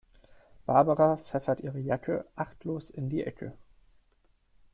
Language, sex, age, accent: German, male, 19-29, Deutschland Deutsch